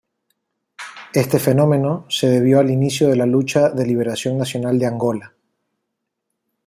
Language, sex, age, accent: Spanish, male, 40-49, España: Islas Canarias